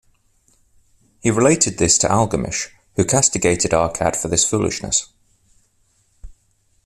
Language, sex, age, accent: English, male, 30-39, England English